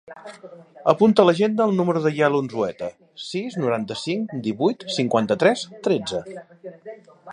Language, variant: Catalan, Nord-Occidental